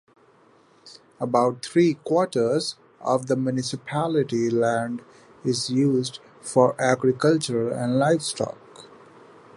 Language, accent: English, India and South Asia (India, Pakistan, Sri Lanka)